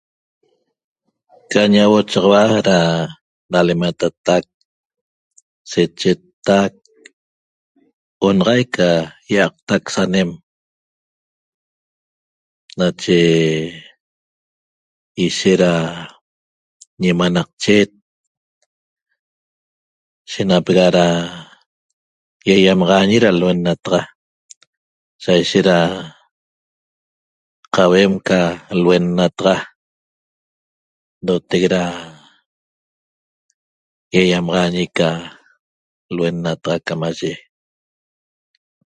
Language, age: Toba, 50-59